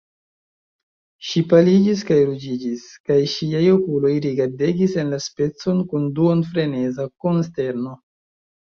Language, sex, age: Esperanto, male, 19-29